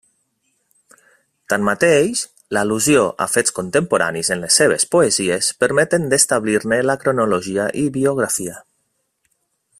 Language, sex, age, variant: Catalan, male, 30-39, Nord-Occidental